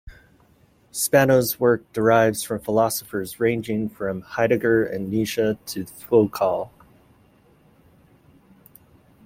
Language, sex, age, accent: English, male, 30-39, United States English